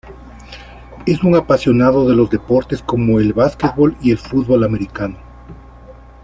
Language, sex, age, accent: Spanish, male, 40-49, Andino-Pacífico: Colombia, Perú, Ecuador, oeste de Bolivia y Venezuela andina